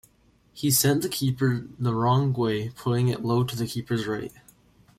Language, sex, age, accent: English, male, under 19, United States English